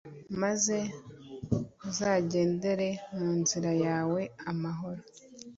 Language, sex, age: Kinyarwanda, female, 19-29